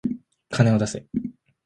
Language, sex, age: Japanese, male, under 19